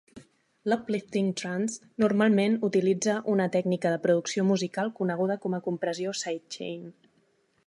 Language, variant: Catalan, Nord-Occidental